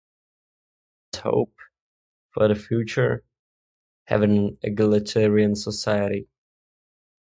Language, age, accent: English, 19-29, Czech